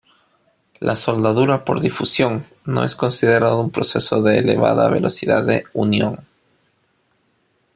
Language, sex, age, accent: Spanish, male, 40-49, Andino-Pacífico: Colombia, Perú, Ecuador, oeste de Bolivia y Venezuela andina